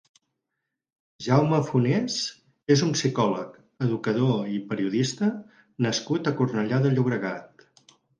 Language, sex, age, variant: Catalan, male, 60-69, Central